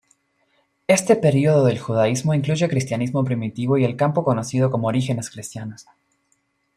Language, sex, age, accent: Spanish, male, 19-29, Rioplatense: Argentina, Uruguay, este de Bolivia, Paraguay